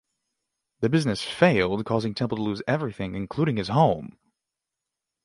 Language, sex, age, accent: English, male, 19-29, United States English